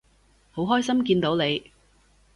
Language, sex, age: Cantonese, female, 40-49